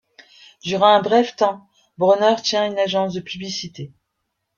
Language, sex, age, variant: French, female, 50-59, Français de métropole